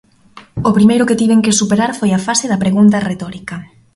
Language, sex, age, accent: Galician, female, 19-29, Normativo (estándar)